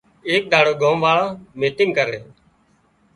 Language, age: Wadiyara Koli, 30-39